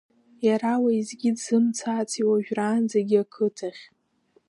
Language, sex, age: Abkhazian, female, under 19